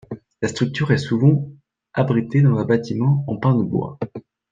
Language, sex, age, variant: French, male, 19-29, Français de métropole